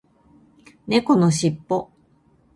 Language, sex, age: Japanese, female, 50-59